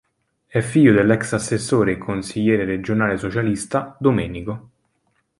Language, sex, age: Italian, male, 19-29